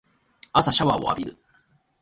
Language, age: Japanese, 19-29